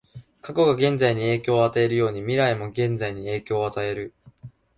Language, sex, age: Japanese, male, 19-29